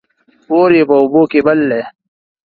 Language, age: Pashto, 19-29